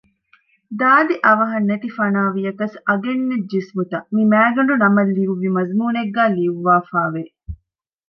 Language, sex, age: Divehi, female, 30-39